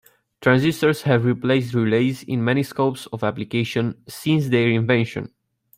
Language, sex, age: English, male, 19-29